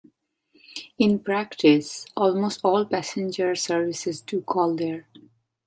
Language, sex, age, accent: English, female, 30-39, India and South Asia (India, Pakistan, Sri Lanka)